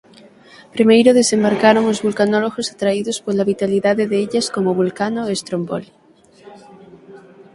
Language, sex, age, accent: Galician, female, 19-29, Atlántico (seseo e gheada); Normativo (estándar)